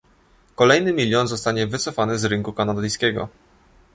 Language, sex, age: Polish, male, 19-29